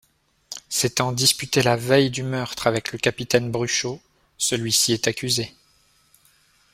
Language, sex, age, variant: French, male, 30-39, Français de métropole